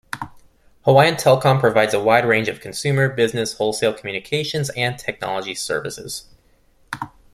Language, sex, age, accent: English, male, 19-29, United States English